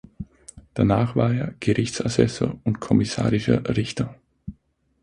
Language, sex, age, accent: German, male, 19-29, Österreichisches Deutsch